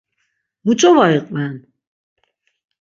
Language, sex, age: Laz, female, 60-69